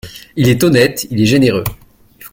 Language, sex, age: French, male, 19-29